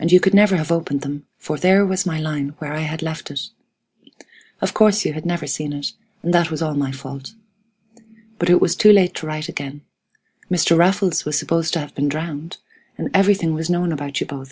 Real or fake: real